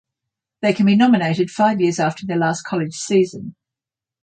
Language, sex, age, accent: English, female, 60-69, Australian English